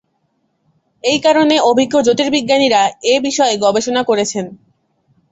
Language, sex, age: Bengali, female, under 19